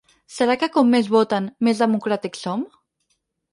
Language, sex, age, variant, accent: Catalan, female, 19-29, Central, central